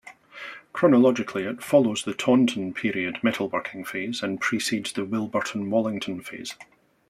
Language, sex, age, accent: English, male, 40-49, Scottish English